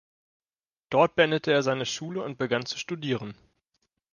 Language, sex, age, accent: German, male, 19-29, Deutschland Deutsch